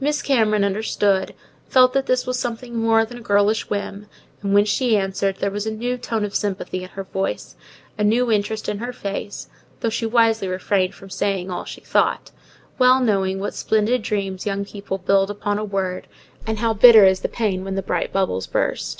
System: none